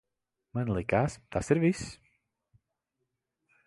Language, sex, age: Latvian, male, 19-29